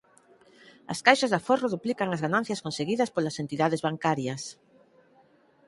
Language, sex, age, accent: Galician, female, 50-59, Normativo (estándar)